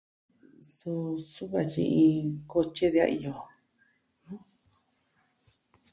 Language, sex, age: Southwestern Tlaxiaco Mixtec, female, 40-49